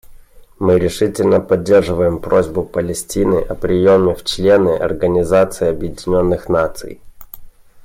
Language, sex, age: Russian, male, 19-29